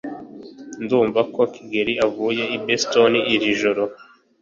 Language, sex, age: Kinyarwanda, male, 19-29